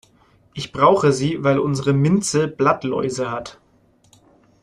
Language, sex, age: German, male, 19-29